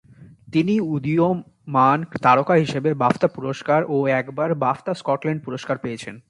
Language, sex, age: Bengali, male, 19-29